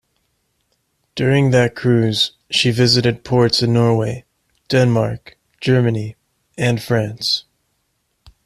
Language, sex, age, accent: English, male, 19-29, England English